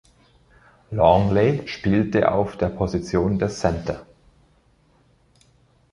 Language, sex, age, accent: German, male, 30-39, Österreichisches Deutsch